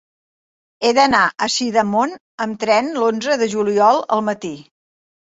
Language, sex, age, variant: Catalan, female, 60-69, Central